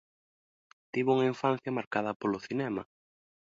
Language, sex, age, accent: Galician, male, 19-29, Normativo (estándar)